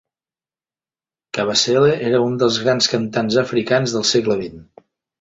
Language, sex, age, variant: Catalan, male, 40-49, Central